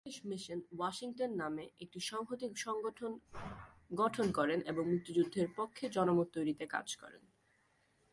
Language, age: Bengali, 19-29